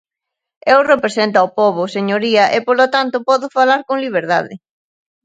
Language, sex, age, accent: Galician, female, 30-39, Central (gheada)